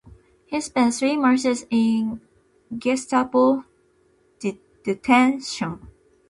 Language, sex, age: English, female, 19-29